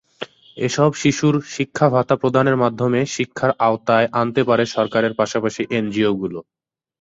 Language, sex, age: Bengali, male, 19-29